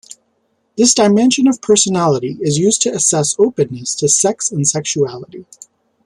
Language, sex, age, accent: English, male, 19-29, United States English